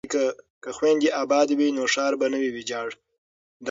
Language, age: Pashto, under 19